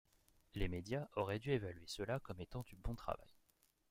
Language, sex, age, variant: French, male, 19-29, Français de métropole